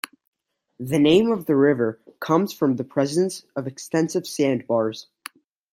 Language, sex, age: English, male, 19-29